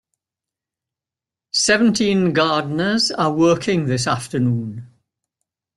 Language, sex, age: English, male, 80-89